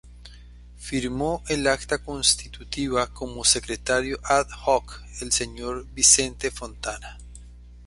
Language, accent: Spanish, Andino-Pacífico: Colombia, Perú, Ecuador, oeste de Bolivia y Venezuela andina